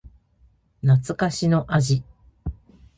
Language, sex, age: Japanese, female, 40-49